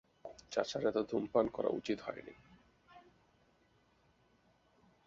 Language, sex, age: Bengali, male, 19-29